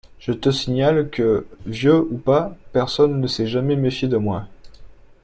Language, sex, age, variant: French, male, 30-39, Français de métropole